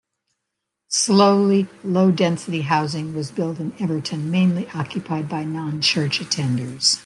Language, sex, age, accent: English, female, 70-79, United States English